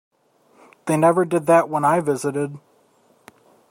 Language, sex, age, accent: English, male, 19-29, United States English